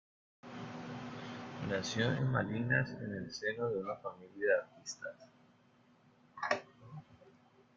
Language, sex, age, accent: Spanish, male, 19-29, Andino-Pacífico: Colombia, Perú, Ecuador, oeste de Bolivia y Venezuela andina